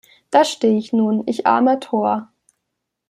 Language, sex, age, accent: German, female, 19-29, Deutschland Deutsch